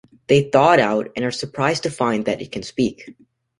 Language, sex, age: English, male, under 19